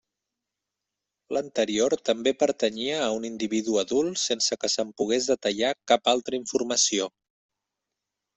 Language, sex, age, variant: Catalan, male, 30-39, Central